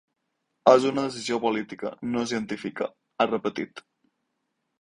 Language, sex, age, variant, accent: Catalan, male, 19-29, Balear, mallorquí